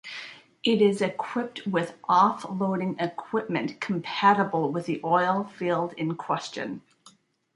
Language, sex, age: English, female, 40-49